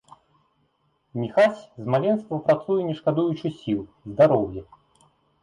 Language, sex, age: Belarusian, male, 19-29